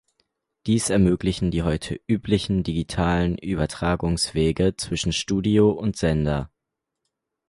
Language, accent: German, Deutschland Deutsch